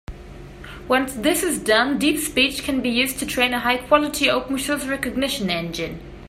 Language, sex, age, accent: English, female, 19-29, England English